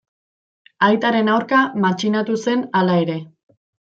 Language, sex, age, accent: Basque, female, 19-29, Mendebalekoa (Araba, Bizkaia, Gipuzkoako mendebaleko herri batzuk)